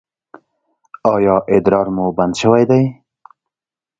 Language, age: Pashto, 19-29